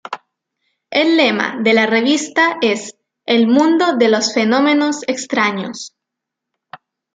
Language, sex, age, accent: Spanish, female, under 19, Chileno: Chile, Cuyo